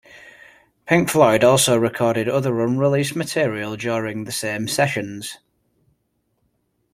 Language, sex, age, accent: English, male, 30-39, England English